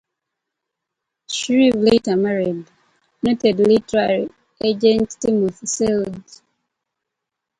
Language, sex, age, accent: English, female, 19-29, United States English